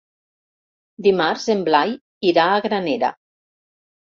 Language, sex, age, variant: Catalan, female, 60-69, Septentrional